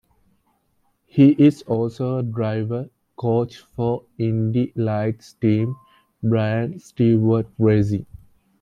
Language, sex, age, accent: English, male, 19-29, England English